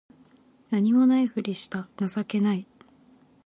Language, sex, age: Japanese, female, 19-29